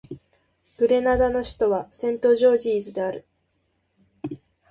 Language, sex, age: Japanese, female, under 19